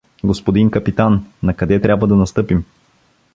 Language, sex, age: Bulgarian, male, 19-29